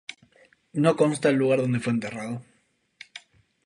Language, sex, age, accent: Spanish, male, 19-29, España: Islas Canarias